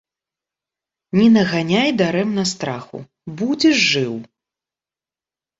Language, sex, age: Belarusian, female, 30-39